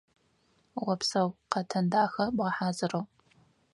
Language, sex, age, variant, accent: Adyghe, female, 19-29, Адыгабзэ (Кирил, пстэумэ зэдыряе), Бжъэдыгъу (Bjeduğ)